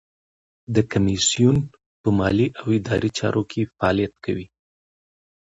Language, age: Pashto, 30-39